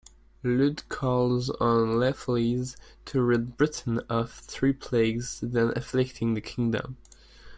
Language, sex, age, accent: English, male, under 19, Canadian English